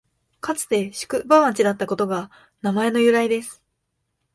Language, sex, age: Japanese, female, 19-29